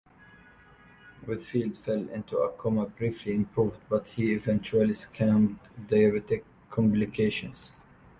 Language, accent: English, England English